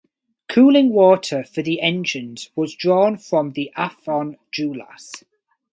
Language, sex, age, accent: English, male, 19-29, England English